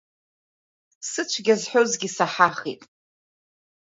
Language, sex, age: Abkhazian, female, 30-39